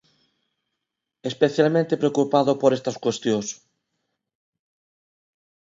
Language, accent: Galician, Neofalante